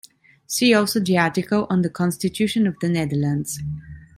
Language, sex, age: English, female, 30-39